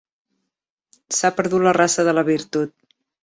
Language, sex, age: Catalan, female, 40-49